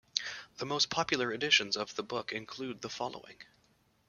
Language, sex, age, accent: English, male, 30-39, Canadian English